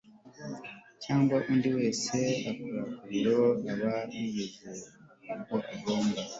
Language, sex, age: Kinyarwanda, male, 40-49